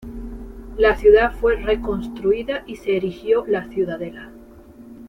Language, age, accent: Spanish, 40-49, España: Norte peninsular (Asturias, Castilla y León, Cantabria, País Vasco, Navarra, Aragón, La Rioja, Guadalajara, Cuenca)